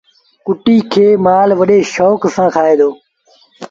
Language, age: Sindhi Bhil, under 19